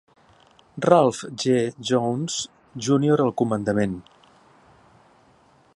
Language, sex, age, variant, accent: Catalan, male, 60-69, Central, central